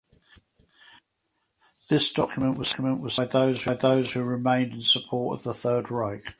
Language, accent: English, England English